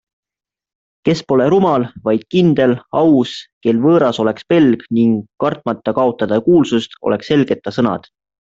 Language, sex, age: Estonian, male, 19-29